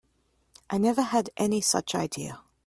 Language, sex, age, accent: English, female, 30-39, Australian English